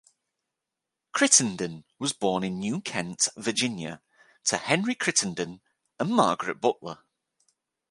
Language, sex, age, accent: English, male, 30-39, England English